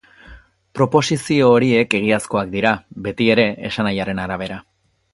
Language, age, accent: Basque, 19-29, Erdialdekoa edo Nafarra (Gipuzkoa, Nafarroa)